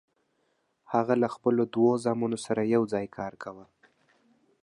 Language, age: Pashto, 19-29